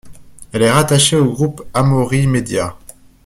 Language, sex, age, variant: French, male, 19-29, Français de métropole